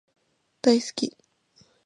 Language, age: Japanese, under 19